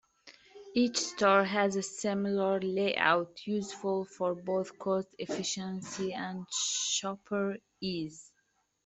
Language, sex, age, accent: English, female, 19-29, United States English